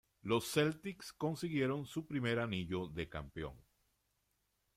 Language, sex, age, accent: Spanish, male, 60-69, Caribe: Cuba, Venezuela, Puerto Rico, República Dominicana, Panamá, Colombia caribeña, México caribeño, Costa del golfo de México